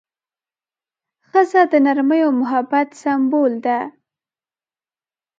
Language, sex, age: Pashto, female, 19-29